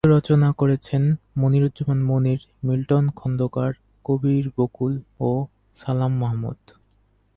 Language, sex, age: Bengali, male, 30-39